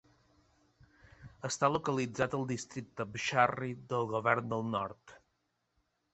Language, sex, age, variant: Catalan, male, 30-39, Balear